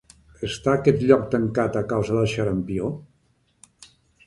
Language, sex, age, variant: Catalan, male, 70-79, Central